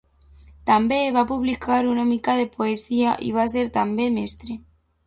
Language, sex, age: Catalan, female, under 19